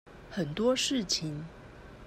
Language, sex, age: Chinese, female, 30-39